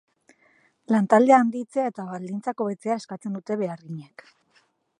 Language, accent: Basque, Erdialdekoa edo Nafarra (Gipuzkoa, Nafarroa)